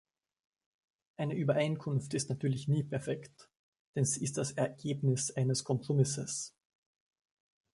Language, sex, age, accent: German, male, 19-29, Österreichisches Deutsch